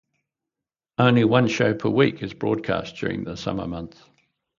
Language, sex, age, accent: English, male, 60-69, Australian English